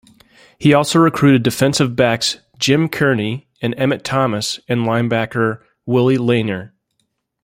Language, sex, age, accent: English, male, 30-39, United States English